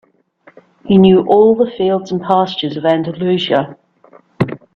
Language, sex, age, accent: English, female, 40-49, Australian English